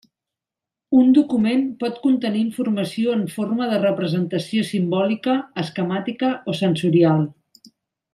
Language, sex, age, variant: Catalan, female, 40-49, Central